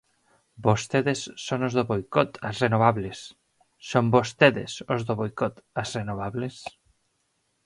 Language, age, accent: Galician, 19-29, Normativo (estándar)